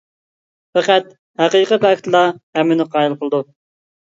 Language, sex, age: Uyghur, male, 30-39